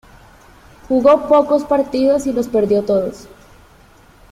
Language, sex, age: Spanish, male, 30-39